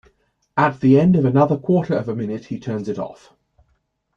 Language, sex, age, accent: English, male, 30-39, England English